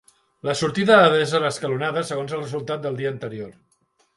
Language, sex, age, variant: Catalan, male, 50-59, Central